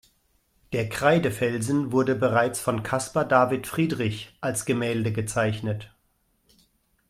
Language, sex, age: German, male, 50-59